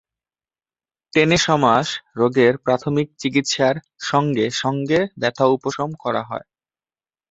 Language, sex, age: Bengali, male, under 19